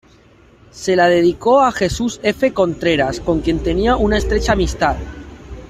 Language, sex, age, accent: Spanish, male, 30-39, España: Norte peninsular (Asturias, Castilla y León, Cantabria, País Vasco, Navarra, Aragón, La Rioja, Guadalajara, Cuenca)